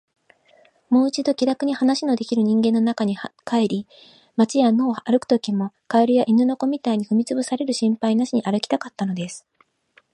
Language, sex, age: Japanese, female, 40-49